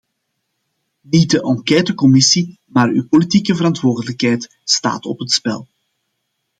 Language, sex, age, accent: Dutch, male, 40-49, Belgisch Nederlands